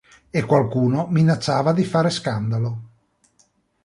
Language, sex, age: Italian, male, 40-49